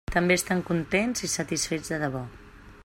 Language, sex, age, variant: Catalan, female, 40-49, Central